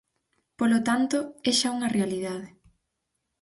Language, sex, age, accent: Galician, female, 19-29, Normativo (estándar)